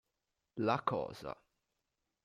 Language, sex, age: Italian, male, 19-29